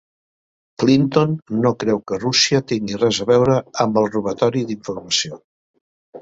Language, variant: Catalan, Central